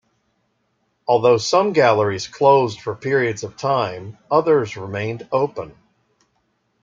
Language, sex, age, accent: English, male, 40-49, United States English